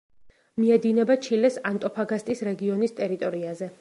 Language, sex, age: Georgian, female, 19-29